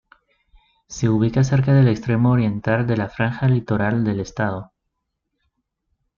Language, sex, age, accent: Spanish, male, 19-29, México